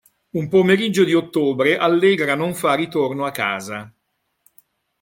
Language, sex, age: Italian, male, 60-69